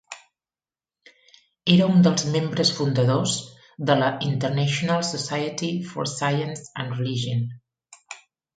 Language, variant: Catalan, Central